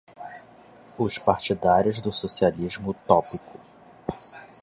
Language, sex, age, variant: Portuguese, male, 19-29, Portuguese (Brasil)